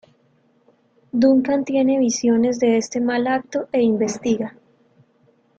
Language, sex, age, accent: Spanish, female, 19-29, Andino-Pacífico: Colombia, Perú, Ecuador, oeste de Bolivia y Venezuela andina